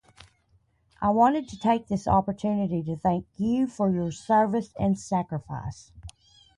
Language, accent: English, United States English